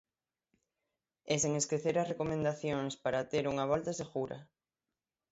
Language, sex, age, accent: Galician, male, 19-29, Atlántico (seseo e gheada); Normativo (estándar)